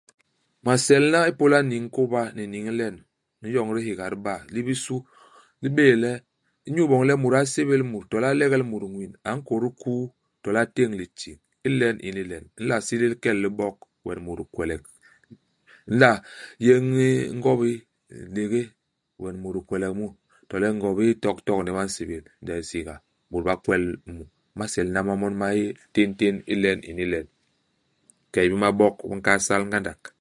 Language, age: Basaa, 40-49